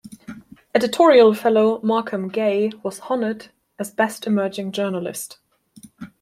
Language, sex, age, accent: English, female, 19-29, England English